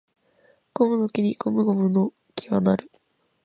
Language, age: Japanese, under 19